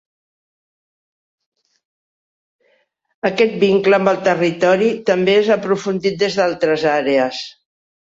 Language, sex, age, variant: Catalan, female, 60-69, Central